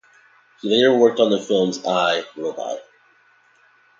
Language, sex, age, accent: English, male, under 19, United States English